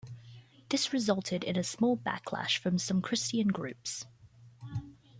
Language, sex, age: English, female, 19-29